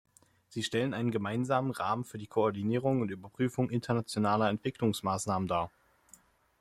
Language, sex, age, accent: German, male, 19-29, Deutschland Deutsch